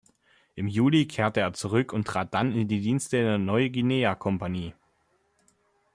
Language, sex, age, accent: German, male, 19-29, Deutschland Deutsch